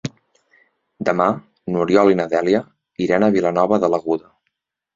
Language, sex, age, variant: Catalan, male, 19-29, Central